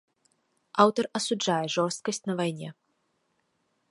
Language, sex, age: Belarusian, female, 19-29